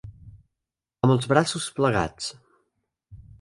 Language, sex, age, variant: Catalan, male, under 19, Central